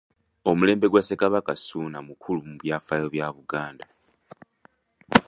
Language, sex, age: Ganda, male, 19-29